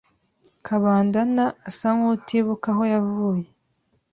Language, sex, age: Kinyarwanda, female, 19-29